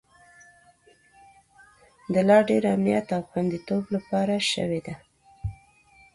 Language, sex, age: Pashto, female, 19-29